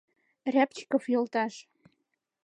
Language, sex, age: Mari, female, 19-29